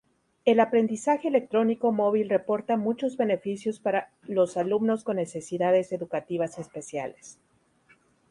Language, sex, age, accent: Spanish, female, 30-39, México